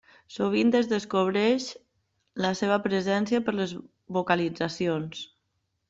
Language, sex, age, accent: Catalan, female, 30-39, valencià